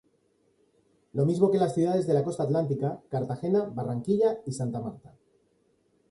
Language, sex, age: Spanish, male, 40-49